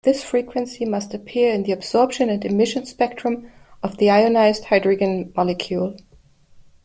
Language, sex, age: English, female, 50-59